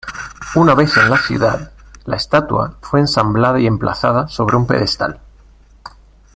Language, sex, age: Spanish, male, 40-49